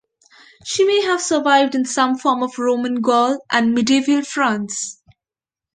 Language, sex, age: English, female, under 19